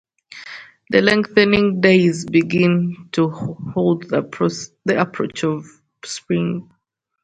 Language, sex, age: English, female, 19-29